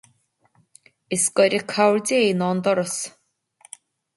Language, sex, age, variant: Irish, female, 30-39, Gaeilge Chonnacht